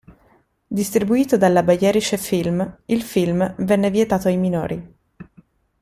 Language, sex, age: Italian, female, 30-39